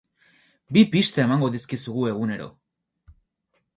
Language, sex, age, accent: Basque, male, 19-29, Mendebalekoa (Araba, Bizkaia, Gipuzkoako mendebaleko herri batzuk)